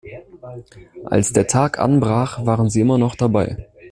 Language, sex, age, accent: German, male, 19-29, Deutschland Deutsch